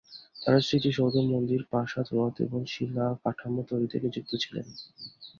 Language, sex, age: Bengali, male, 19-29